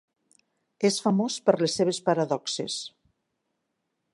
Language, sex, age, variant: Catalan, female, 60-69, Nord-Occidental